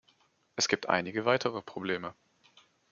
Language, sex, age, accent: German, male, 19-29, Deutschland Deutsch